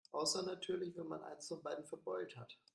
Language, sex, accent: German, male, Deutschland Deutsch